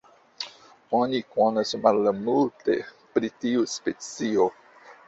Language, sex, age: Esperanto, male, 50-59